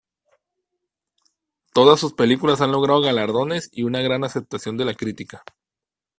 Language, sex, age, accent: Spanish, male, 30-39, México